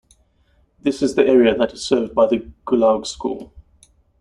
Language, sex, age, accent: English, male, 30-39, Southern African (South Africa, Zimbabwe, Namibia)